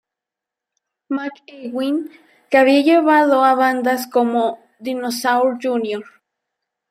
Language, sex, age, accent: Spanish, female, under 19, América central